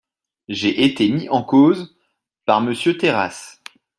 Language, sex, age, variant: French, male, 30-39, Français de métropole